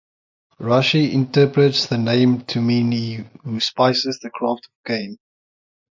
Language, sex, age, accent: English, male, 19-29, United States English; Southern African (South Africa, Zimbabwe, Namibia)